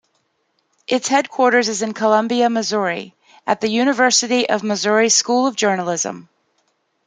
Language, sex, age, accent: English, female, 50-59, United States English